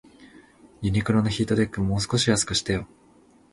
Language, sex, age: Japanese, male, 19-29